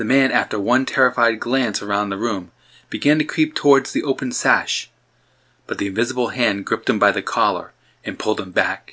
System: none